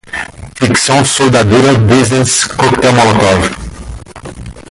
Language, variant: Portuguese, Portuguese (Brasil)